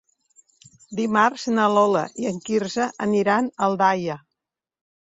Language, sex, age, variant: Catalan, female, 60-69, Central